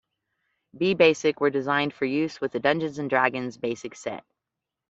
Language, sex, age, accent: English, female, 50-59, United States English